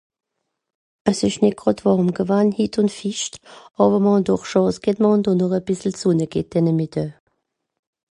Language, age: Swiss German, 50-59